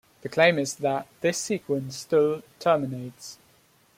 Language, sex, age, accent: English, male, 19-29, England English